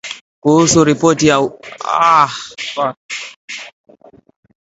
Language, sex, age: Swahili, male, 19-29